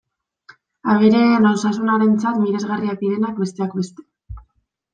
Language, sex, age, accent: Basque, female, 19-29, Mendebalekoa (Araba, Bizkaia, Gipuzkoako mendebaleko herri batzuk)